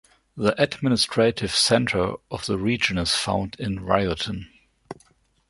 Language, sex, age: English, male, 50-59